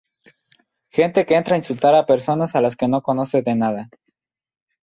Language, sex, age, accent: Spanish, male, 19-29, México